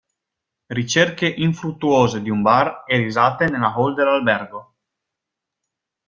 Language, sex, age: Italian, male, 30-39